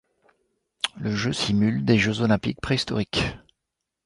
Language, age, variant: French, 60-69, Français de métropole